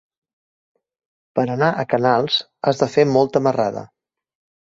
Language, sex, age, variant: Catalan, male, 30-39, Central